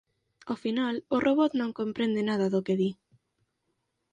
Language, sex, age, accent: Galician, female, under 19, Normativo (estándar)